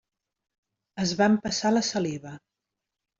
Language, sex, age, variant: Catalan, female, 50-59, Central